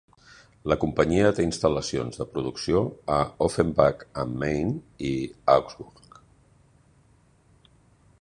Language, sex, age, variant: Catalan, male, 60-69, Central